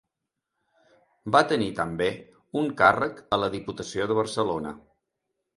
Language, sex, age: Catalan, male, 40-49